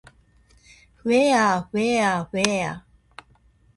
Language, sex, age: Japanese, female, 50-59